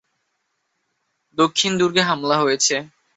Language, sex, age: Bengali, male, 19-29